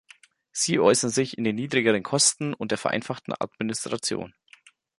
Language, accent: German, Deutschland Deutsch